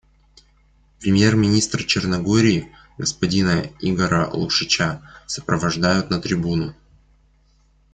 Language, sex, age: Russian, male, under 19